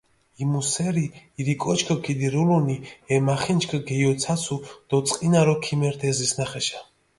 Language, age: Mingrelian, 30-39